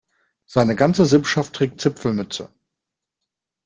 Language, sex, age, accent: German, male, 40-49, Deutschland Deutsch